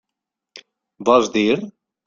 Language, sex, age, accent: Catalan, male, 19-29, valencià